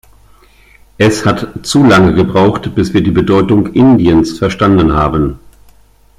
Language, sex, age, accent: German, male, 50-59, Deutschland Deutsch